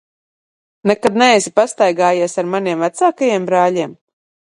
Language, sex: Latvian, female